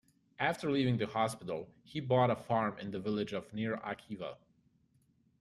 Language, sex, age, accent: English, male, 19-29, United States English